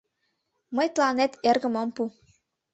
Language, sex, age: Mari, female, under 19